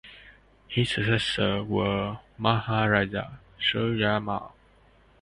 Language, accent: English, Hong Kong English